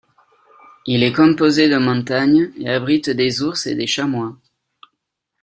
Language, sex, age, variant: French, male, 30-39, Français de métropole